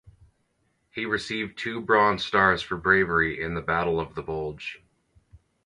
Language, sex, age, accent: English, male, 30-39, United States English